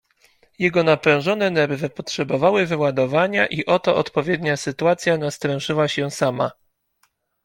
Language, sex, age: Polish, male, 30-39